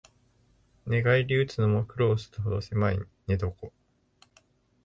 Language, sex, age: Japanese, male, 19-29